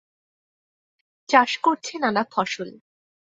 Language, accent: Bengali, প্রমিত বাংলা